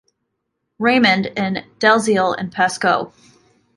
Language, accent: English, United States English